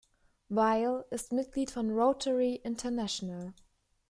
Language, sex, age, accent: German, female, 19-29, Deutschland Deutsch